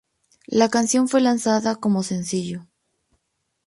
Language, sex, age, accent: Spanish, female, 19-29, México